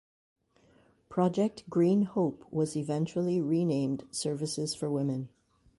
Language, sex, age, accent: English, female, 50-59, West Indies and Bermuda (Bahamas, Bermuda, Jamaica, Trinidad)